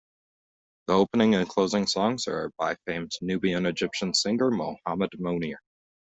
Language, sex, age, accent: English, male, 19-29, United States English